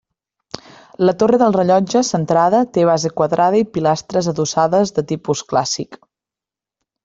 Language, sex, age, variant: Catalan, female, 19-29, Central